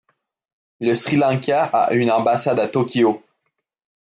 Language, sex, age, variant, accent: French, male, 19-29, Français d'Amérique du Nord, Français du Canada